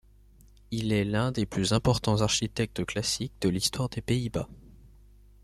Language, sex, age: French, male, under 19